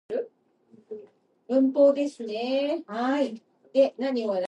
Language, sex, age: English, female, under 19